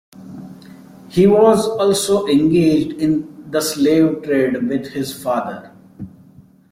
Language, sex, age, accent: English, male, 30-39, India and South Asia (India, Pakistan, Sri Lanka)